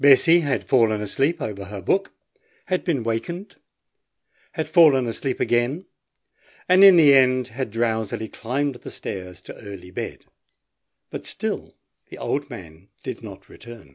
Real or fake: real